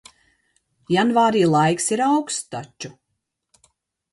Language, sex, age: Latvian, female, 50-59